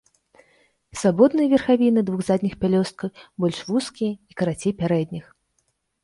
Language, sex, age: Belarusian, female, 30-39